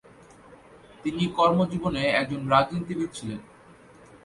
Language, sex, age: Bengali, male, 19-29